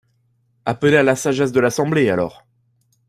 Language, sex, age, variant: French, male, 19-29, Français de métropole